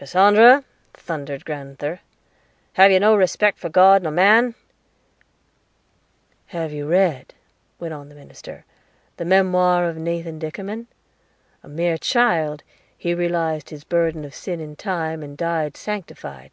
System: none